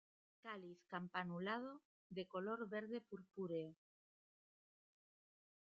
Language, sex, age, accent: Spanish, female, 30-39, España: Norte peninsular (Asturias, Castilla y León, Cantabria, País Vasco, Navarra, Aragón, La Rioja, Guadalajara, Cuenca)